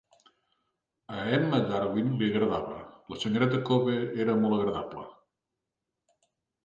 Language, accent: Catalan, central; septentrional